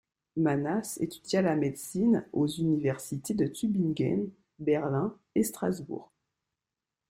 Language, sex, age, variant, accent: French, female, 19-29, Français des départements et régions d'outre-mer, Français de Guadeloupe